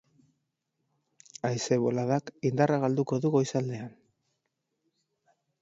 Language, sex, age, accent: Basque, male, 30-39, Mendebalekoa (Araba, Bizkaia, Gipuzkoako mendebaleko herri batzuk)